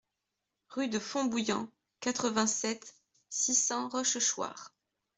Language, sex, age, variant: French, female, 19-29, Français de métropole